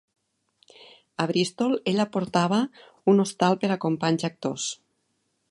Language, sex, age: Catalan, female, 50-59